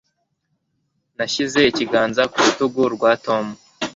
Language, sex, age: Kinyarwanda, male, 30-39